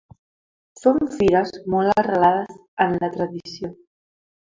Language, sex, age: Catalan, female, under 19